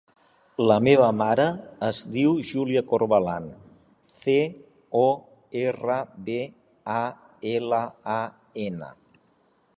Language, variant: Catalan, Central